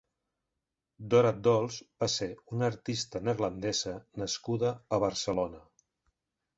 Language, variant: Catalan, Central